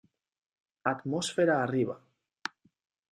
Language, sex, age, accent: Spanish, male, 19-29, España: Centro-Sur peninsular (Madrid, Toledo, Castilla-La Mancha)